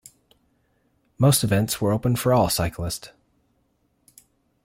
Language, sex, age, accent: English, male, 30-39, United States English